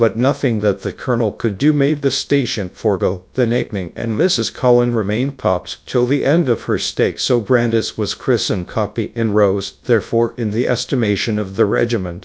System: TTS, GradTTS